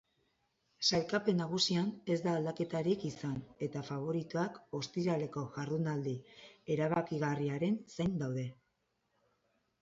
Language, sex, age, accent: Basque, female, 40-49, Erdialdekoa edo Nafarra (Gipuzkoa, Nafarroa)